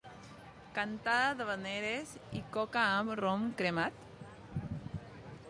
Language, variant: Catalan, Nord-Occidental